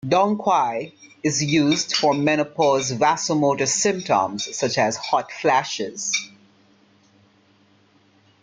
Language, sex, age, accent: English, female, 60-69, West Indies and Bermuda (Bahamas, Bermuda, Jamaica, Trinidad)